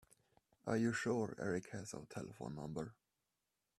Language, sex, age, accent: English, male, 19-29, England English